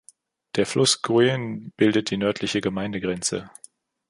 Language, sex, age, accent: German, male, 19-29, Deutschland Deutsch